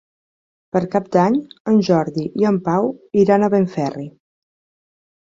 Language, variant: Catalan, Central